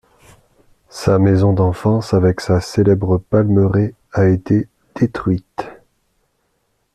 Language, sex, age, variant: French, male, 30-39, Français de métropole